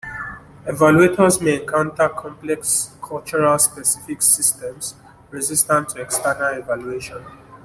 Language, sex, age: English, male, 19-29